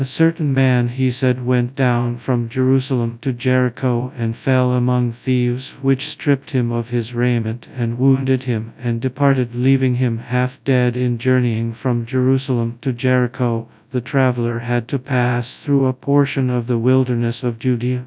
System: TTS, FastPitch